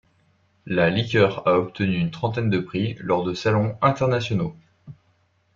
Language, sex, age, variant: French, male, 19-29, Français de métropole